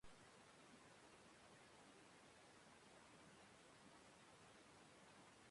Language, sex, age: Basque, female, 60-69